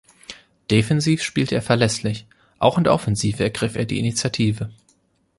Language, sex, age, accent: German, male, 19-29, Deutschland Deutsch